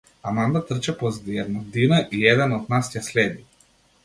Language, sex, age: Macedonian, male, 19-29